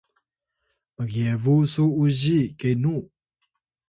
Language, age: Atayal, 30-39